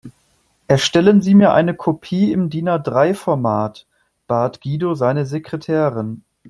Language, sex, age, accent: German, male, 30-39, Deutschland Deutsch